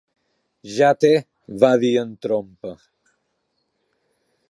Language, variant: Catalan, Balear